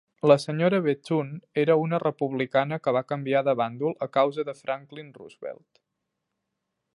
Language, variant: Catalan, Central